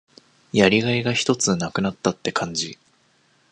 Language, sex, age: Japanese, male, under 19